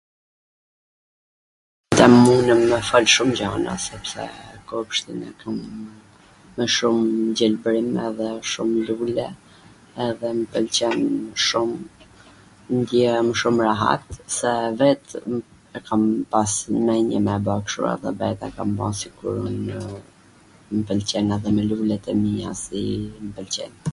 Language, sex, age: Gheg Albanian, female, 40-49